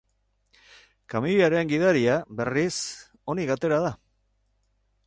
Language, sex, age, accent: Basque, male, 60-69, Mendebalekoa (Araba, Bizkaia, Gipuzkoako mendebaleko herri batzuk)